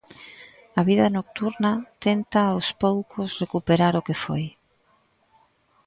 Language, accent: Galician, Central (gheada)